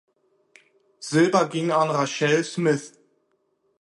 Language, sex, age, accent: German, male, 30-39, Deutschland Deutsch